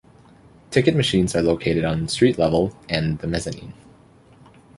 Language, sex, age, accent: English, male, 19-29, Canadian English